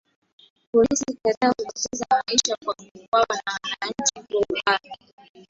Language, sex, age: Swahili, female, 19-29